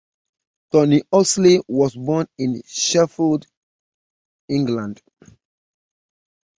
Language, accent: English, United States English